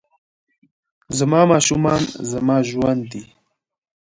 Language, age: Pashto, 19-29